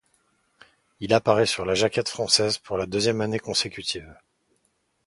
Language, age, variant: French, 40-49, Français de métropole